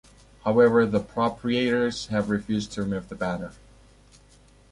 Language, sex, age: English, male, 19-29